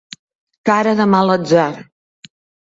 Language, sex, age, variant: Catalan, female, 70-79, Central